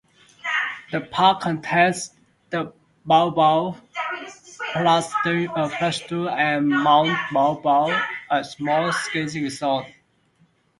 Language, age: English, 19-29